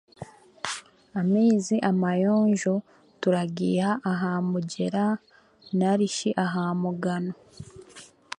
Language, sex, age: Chiga, female, 19-29